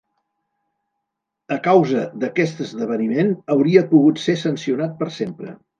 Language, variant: Catalan, Central